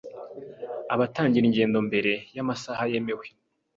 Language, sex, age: Kinyarwanda, male, 19-29